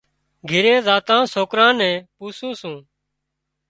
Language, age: Wadiyara Koli, 40-49